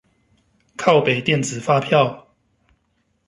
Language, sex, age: Chinese, male, 30-39